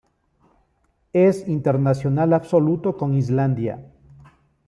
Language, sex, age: Spanish, male, 50-59